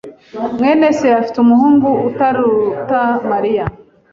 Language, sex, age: Kinyarwanda, female, 40-49